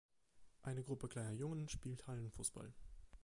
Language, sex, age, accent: German, male, 30-39, Deutschland Deutsch